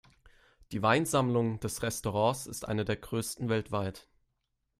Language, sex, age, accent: German, male, 19-29, Deutschland Deutsch